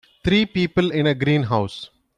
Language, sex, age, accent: English, male, 40-49, India and South Asia (India, Pakistan, Sri Lanka)